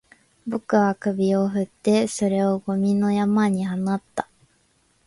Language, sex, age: Japanese, female, 19-29